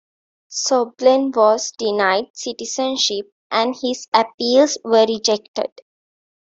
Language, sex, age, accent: English, female, 19-29, India and South Asia (India, Pakistan, Sri Lanka)